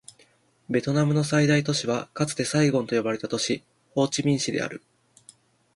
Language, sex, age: Japanese, male, 19-29